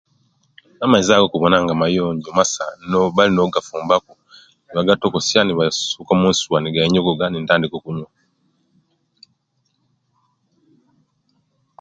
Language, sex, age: Kenyi, male, 50-59